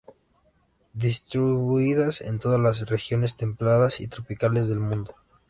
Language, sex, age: Spanish, male, 19-29